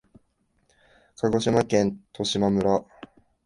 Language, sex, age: Japanese, male, 19-29